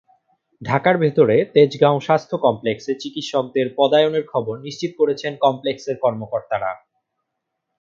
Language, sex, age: Bengali, male, 19-29